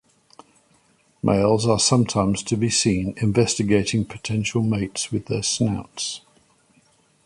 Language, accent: English, England English